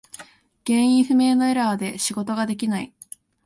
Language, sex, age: Japanese, female, under 19